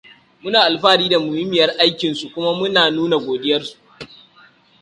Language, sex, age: Hausa, male, 19-29